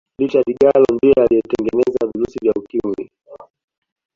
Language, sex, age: Swahili, male, 19-29